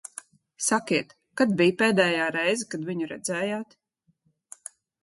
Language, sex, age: Latvian, female, 40-49